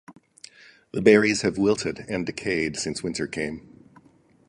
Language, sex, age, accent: English, male, 50-59, United States English